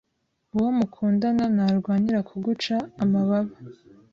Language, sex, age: Kinyarwanda, female, 19-29